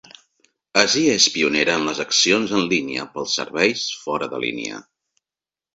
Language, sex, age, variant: Catalan, female, 50-59, Central